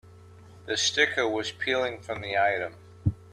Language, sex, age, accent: English, male, 50-59, United States English